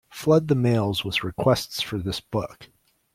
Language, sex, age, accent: English, male, 40-49, United States English